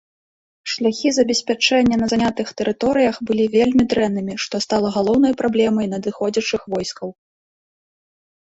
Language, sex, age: Belarusian, female, 19-29